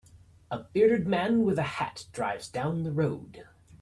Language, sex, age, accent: English, male, 30-39, United States English